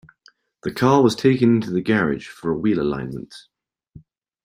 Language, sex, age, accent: English, male, 19-29, England English